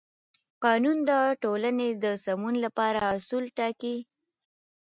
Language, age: Pashto, under 19